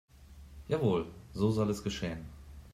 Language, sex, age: German, male, 30-39